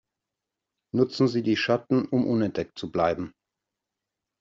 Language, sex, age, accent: German, male, 40-49, Deutschland Deutsch